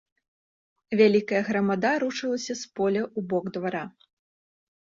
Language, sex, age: Belarusian, female, 19-29